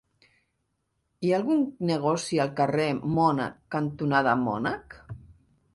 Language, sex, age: Catalan, female, 50-59